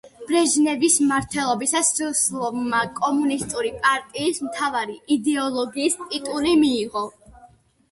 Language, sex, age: Georgian, female, under 19